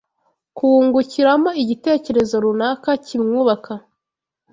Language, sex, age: Kinyarwanda, female, 19-29